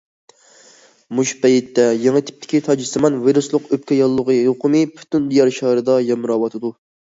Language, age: Uyghur, 19-29